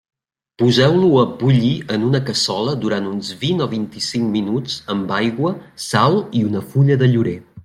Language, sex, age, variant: Catalan, male, 40-49, Central